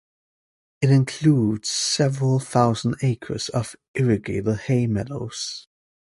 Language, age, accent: English, 19-29, United States English